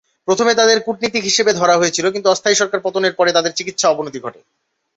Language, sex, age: Bengali, male, 19-29